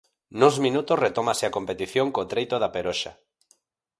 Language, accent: Galician, Normativo (estándar)